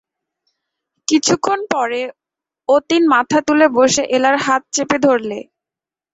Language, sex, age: Bengali, female, 19-29